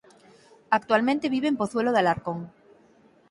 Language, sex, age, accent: Galician, female, 19-29, Oriental (común en zona oriental); Normativo (estándar)